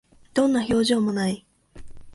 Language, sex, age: Japanese, female, 19-29